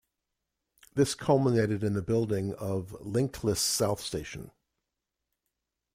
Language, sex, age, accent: English, male, 70-79, United States English